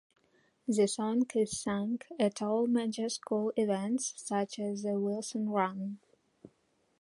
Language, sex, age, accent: English, female, 19-29, United States English